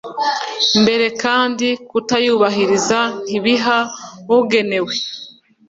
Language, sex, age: Kinyarwanda, female, 30-39